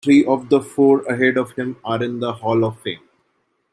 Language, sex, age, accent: English, male, 19-29, India and South Asia (India, Pakistan, Sri Lanka)